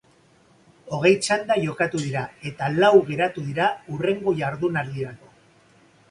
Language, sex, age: Basque, male, 50-59